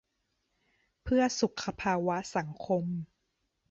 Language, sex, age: Thai, female, 30-39